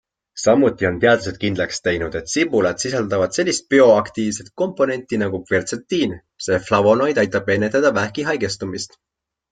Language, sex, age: Estonian, male, 19-29